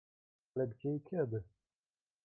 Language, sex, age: Polish, male, 19-29